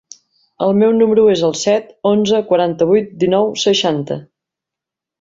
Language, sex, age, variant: Catalan, female, 40-49, Central